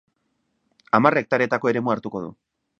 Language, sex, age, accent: Basque, male, 30-39, Mendebalekoa (Araba, Bizkaia, Gipuzkoako mendebaleko herri batzuk)